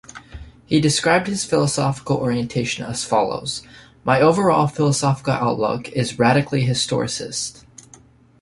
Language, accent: English, United States English